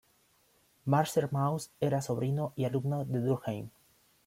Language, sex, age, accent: Spanish, male, 19-29, México